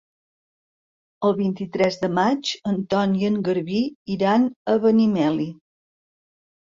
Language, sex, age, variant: Catalan, female, 50-59, Central